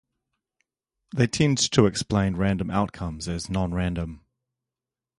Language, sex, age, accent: English, male, 40-49, New Zealand English